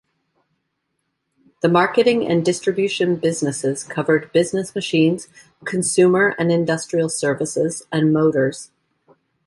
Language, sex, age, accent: English, female, 40-49, United States English